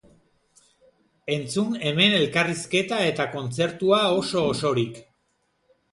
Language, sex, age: Basque, male, 40-49